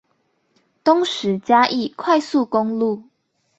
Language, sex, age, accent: Chinese, female, 19-29, 出生地：桃園市